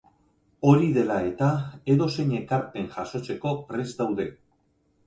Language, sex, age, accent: Basque, male, 50-59, Mendebalekoa (Araba, Bizkaia, Gipuzkoako mendebaleko herri batzuk)